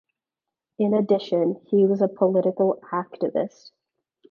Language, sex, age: English, female, 19-29